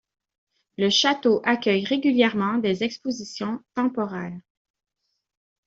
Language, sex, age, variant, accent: French, female, 40-49, Français d'Amérique du Nord, Français du Canada